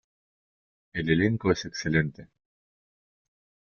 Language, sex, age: Spanish, male, 30-39